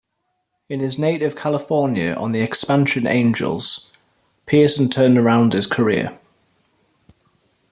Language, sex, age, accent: English, male, 19-29, England English